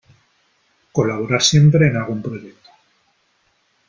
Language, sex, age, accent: Spanish, male, 30-39, España: Norte peninsular (Asturias, Castilla y León, Cantabria, País Vasco, Navarra, Aragón, La Rioja, Guadalajara, Cuenca)